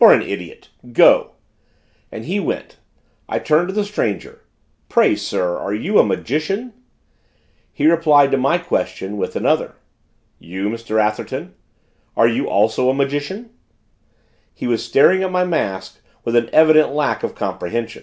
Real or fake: real